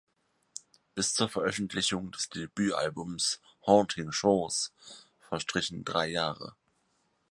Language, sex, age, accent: German, male, 19-29, Deutschland Deutsch